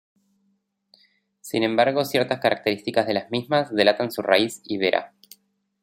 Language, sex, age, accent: Spanish, male, 30-39, Rioplatense: Argentina, Uruguay, este de Bolivia, Paraguay